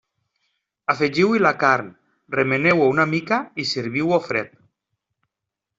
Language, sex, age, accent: Catalan, male, 40-49, valencià